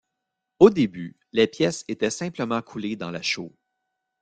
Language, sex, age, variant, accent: French, male, 40-49, Français d'Amérique du Nord, Français du Canada